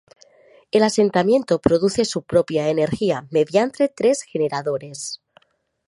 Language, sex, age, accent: Spanish, female, 30-39, España: Norte peninsular (Asturias, Castilla y León, Cantabria, País Vasco, Navarra, Aragón, La Rioja, Guadalajara, Cuenca)